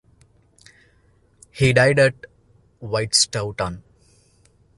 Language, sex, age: English, male, 30-39